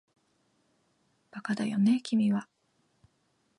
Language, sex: Japanese, female